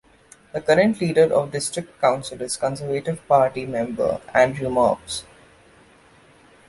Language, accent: English, India and South Asia (India, Pakistan, Sri Lanka)